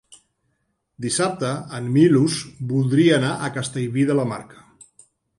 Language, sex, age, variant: Catalan, male, 50-59, Central